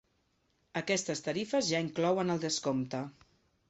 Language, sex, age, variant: Catalan, female, 50-59, Central